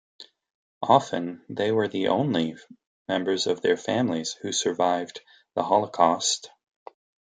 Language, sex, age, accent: English, male, 30-39, United States English